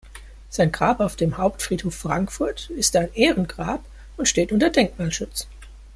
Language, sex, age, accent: German, male, 19-29, Deutschland Deutsch